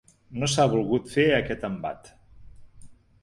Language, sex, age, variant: Catalan, male, 50-59, Septentrional